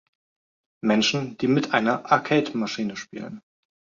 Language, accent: German, Deutschland Deutsch